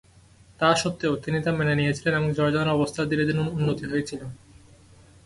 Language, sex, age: Bengali, male, 19-29